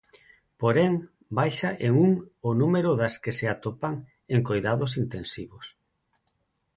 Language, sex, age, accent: Galician, male, 40-49, Neofalante